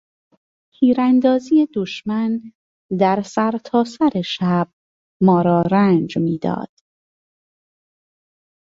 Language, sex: Persian, female